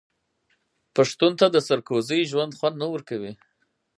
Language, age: Pashto, 40-49